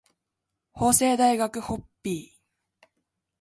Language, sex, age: Japanese, female, 19-29